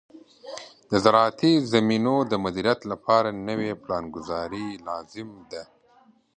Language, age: Pashto, 30-39